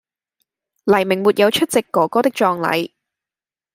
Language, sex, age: Cantonese, female, 19-29